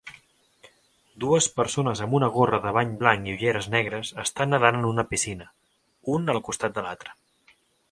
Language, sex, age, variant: Catalan, male, 19-29, Central